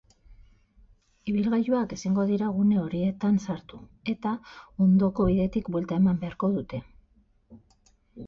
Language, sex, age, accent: Basque, female, 40-49, Mendebalekoa (Araba, Bizkaia, Gipuzkoako mendebaleko herri batzuk); Batua